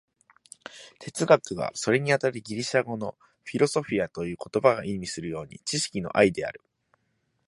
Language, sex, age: Japanese, male, 19-29